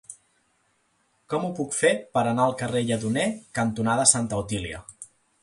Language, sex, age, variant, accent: Catalan, male, 30-39, Central, central